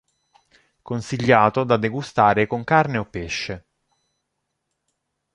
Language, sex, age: Italian, male, 30-39